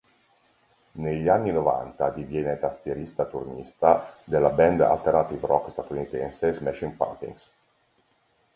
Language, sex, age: Italian, male, 30-39